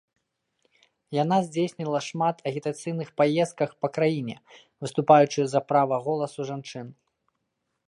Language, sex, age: Belarusian, male, 30-39